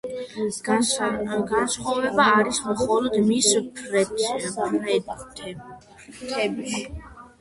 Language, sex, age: Georgian, female, under 19